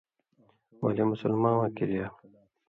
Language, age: Indus Kohistani, 19-29